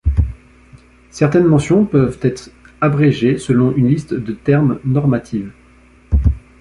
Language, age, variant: French, 30-39, Français de métropole